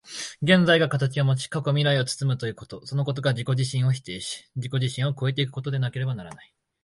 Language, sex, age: Japanese, male, 19-29